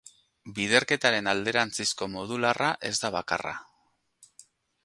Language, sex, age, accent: Basque, male, 40-49, Erdialdekoa edo Nafarra (Gipuzkoa, Nafarroa)